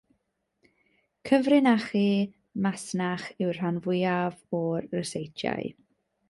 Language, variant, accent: Welsh, South-Western Welsh, Y Deyrnas Unedig Cymraeg